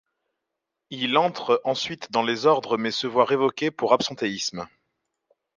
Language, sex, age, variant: French, male, 30-39, Français de métropole